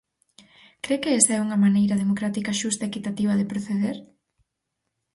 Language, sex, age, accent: Galician, female, 19-29, Normativo (estándar)